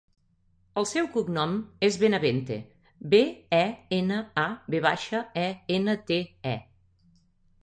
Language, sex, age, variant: Catalan, female, 40-49, Nord-Occidental